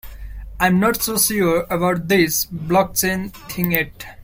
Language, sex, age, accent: English, male, 19-29, India and South Asia (India, Pakistan, Sri Lanka)